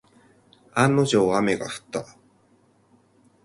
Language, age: Japanese, 30-39